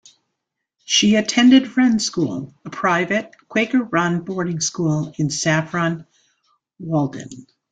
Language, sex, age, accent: English, female, 60-69, United States English